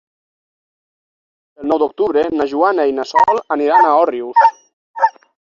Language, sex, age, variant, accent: Catalan, male, 30-39, Nord-Occidental, nord-occidental; Lleida